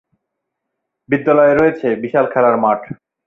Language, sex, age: Bengali, male, 30-39